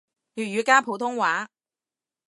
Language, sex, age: Cantonese, female, 30-39